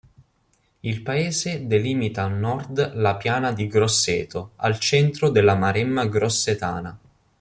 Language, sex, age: Italian, male, 19-29